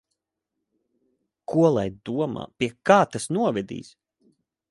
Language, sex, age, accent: Latvian, male, 30-39, bez akcenta